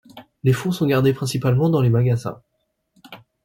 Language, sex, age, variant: French, male, 19-29, Français de métropole